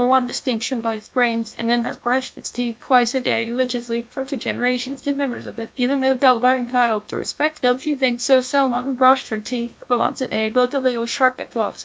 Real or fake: fake